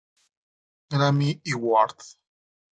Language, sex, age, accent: Spanish, male, 40-49, México